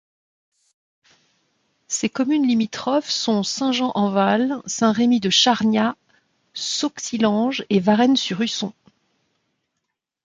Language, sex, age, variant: French, female, 50-59, Français de métropole